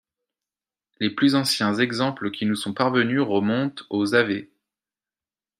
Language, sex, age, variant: French, male, 19-29, Français de métropole